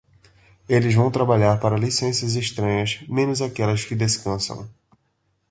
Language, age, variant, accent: Portuguese, 19-29, Portuguese (Brasil), Nordestino